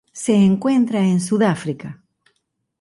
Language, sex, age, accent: Spanish, female, 60-69, Caribe: Cuba, Venezuela, Puerto Rico, República Dominicana, Panamá, Colombia caribeña, México caribeño, Costa del golfo de México